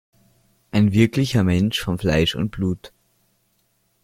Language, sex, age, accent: German, male, 90+, Österreichisches Deutsch